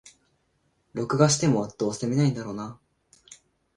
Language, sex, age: Japanese, male, 19-29